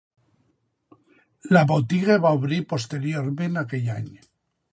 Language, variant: Catalan, Nord-Occidental